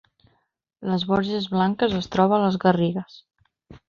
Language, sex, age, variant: Catalan, female, 30-39, Central